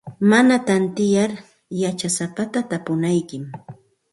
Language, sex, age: Santa Ana de Tusi Pasco Quechua, female, 40-49